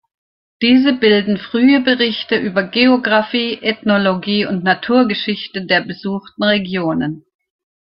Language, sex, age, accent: German, female, 60-69, Deutschland Deutsch